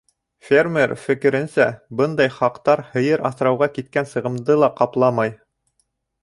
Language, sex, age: Bashkir, male, 30-39